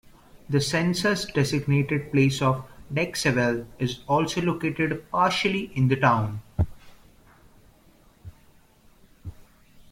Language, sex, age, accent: English, male, under 19, India and South Asia (India, Pakistan, Sri Lanka)